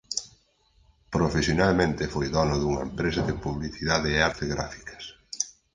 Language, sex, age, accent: Galician, male, 40-49, Oriental (común en zona oriental)